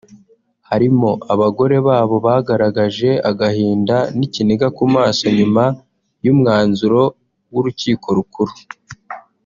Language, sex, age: Kinyarwanda, male, 19-29